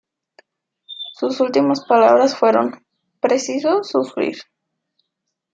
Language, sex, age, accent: Spanish, female, 19-29, México